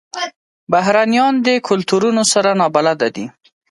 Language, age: Pashto, 30-39